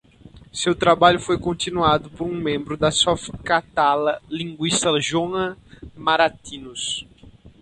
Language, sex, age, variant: Portuguese, male, 19-29, Portuguese (Brasil)